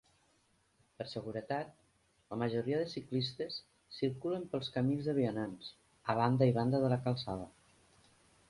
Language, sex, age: Catalan, female, 50-59